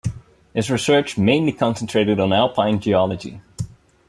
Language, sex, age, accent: English, male, 19-29, Dutch